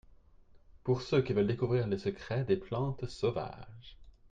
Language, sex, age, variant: French, male, 30-39, Français de métropole